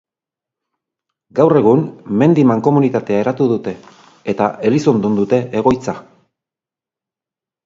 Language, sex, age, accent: Basque, male, 60-69, Erdialdekoa edo Nafarra (Gipuzkoa, Nafarroa)